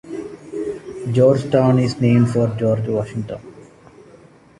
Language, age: English, 19-29